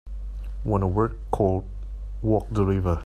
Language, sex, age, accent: English, male, 30-39, Hong Kong English